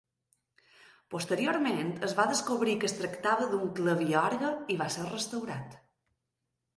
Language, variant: Catalan, Balear